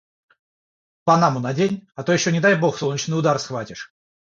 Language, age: Russian, 30-39